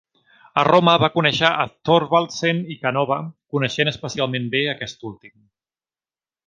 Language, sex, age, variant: Catalan, male, 40-49, Central